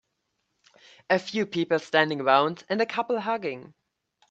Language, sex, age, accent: English, male, 19-29, United States English